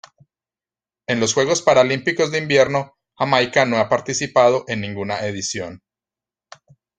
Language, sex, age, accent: Spanish, male, 40-49, Andino-Pacífico: Colombia, Perú, Ecuador, oeste de Bolivia y Venezuela andina